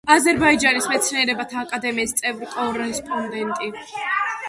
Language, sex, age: Georgian, female, under 19